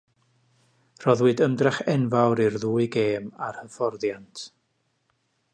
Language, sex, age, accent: Welsh, male, 50-59, Y Deyrnas Unedig Cymraeg